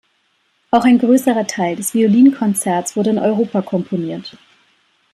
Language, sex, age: German, female, 30-39